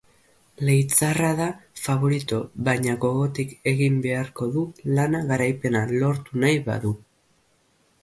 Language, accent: Basque, Erdialdekoa edo Nafarra (Gipuzkoa, Nafarroa)